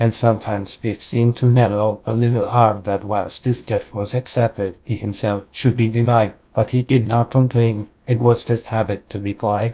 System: TTS, GlowTTS